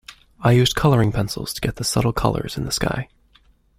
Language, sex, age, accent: English, male, 19-29, Canadian English